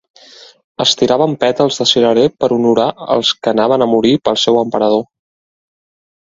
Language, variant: Catalan, Central